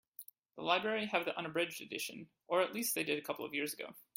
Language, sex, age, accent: English, male, 30-39, United States English